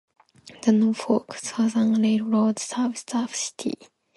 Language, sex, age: English, female, 19-29